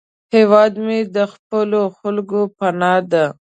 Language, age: Pashto, 19-29